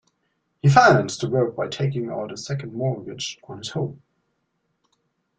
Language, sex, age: English, male, 19-29